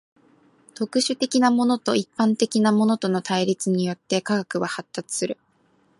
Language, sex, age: Japanese, female, 19-29